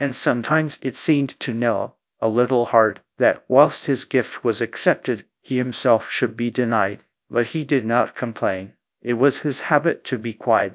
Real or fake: fake